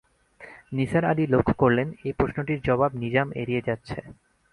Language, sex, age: Bengali, male, 19-29